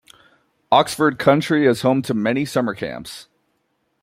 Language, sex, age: English, male, 19-29